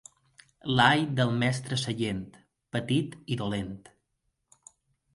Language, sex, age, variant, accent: Catalan, male, 19-29, Balear, mallorquí